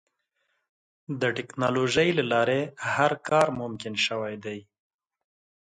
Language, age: Pashto, 30-39